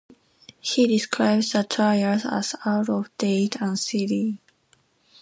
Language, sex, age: English, female, 19-29